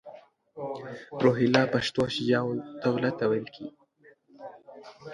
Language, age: Pashto, under 19